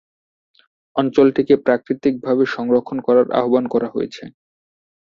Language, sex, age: Bengali, male, 19-29